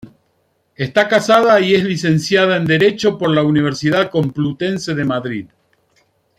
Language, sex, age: Spanish, male, 50-59